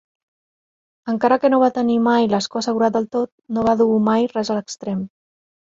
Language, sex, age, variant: Catalan, female, 40-49, Central